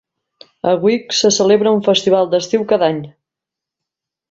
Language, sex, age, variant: Catalan, female, 40-49, Central